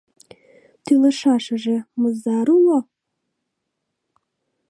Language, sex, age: Mari, female, 19-29